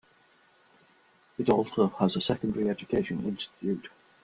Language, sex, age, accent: English, male, 60-69, England English